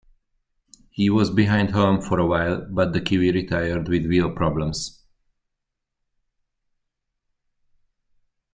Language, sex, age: English, male, 30-39